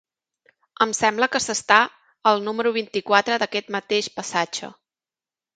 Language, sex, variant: Catalan, female, Central